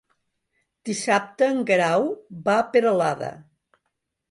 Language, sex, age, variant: Catalan, female, 60-69, Nord-Occidental